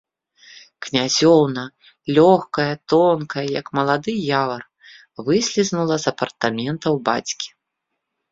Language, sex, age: Belarusian, female, 40-49